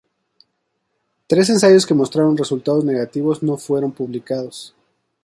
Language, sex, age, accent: Spanish, male, 30-39, México